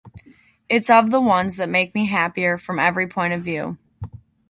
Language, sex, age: English, female, under 19